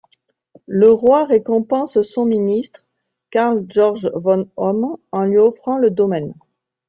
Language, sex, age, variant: French, female, 40-49, Français de métropole